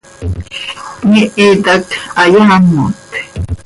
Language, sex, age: Seri, female, 40-49